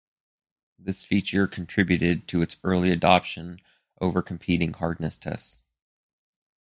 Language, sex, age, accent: English, male, 30-39, United States English